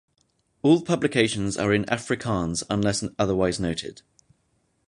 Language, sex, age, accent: English, male, 19-29, England English